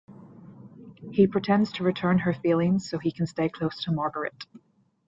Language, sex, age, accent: English, female, 19-29, Irish English